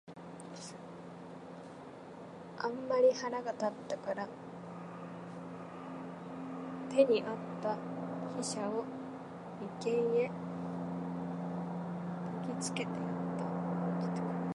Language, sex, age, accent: Japanese, female, 19-29, 標準語